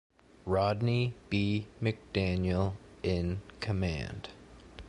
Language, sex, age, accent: English, male, 30-39, United States English